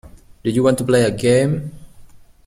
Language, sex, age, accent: English, male, 30-39, United States English